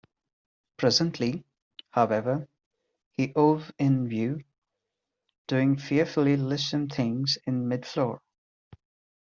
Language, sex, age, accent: English, male, 19-29, India and South Asia (India, Pakistan, Sri Lanka)